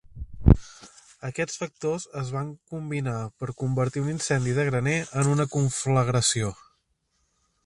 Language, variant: Catalan, Central